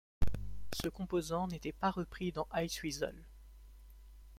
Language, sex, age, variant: French, male, 19-29, Français de métropole